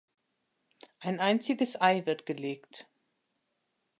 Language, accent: German, Deutschland Deutsch